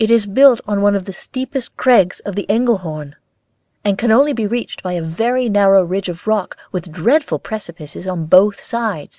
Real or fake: real